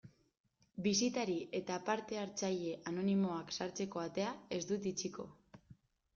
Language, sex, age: Basque, female, 19-29